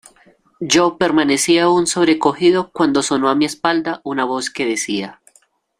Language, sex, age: Spanish, male, 19-29